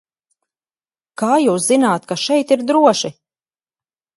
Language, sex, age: Latvian, female, 30-39